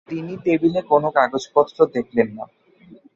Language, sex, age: Bengali, male, 19-29